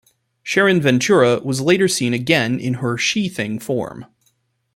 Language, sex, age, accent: English, male, 19-29, United States English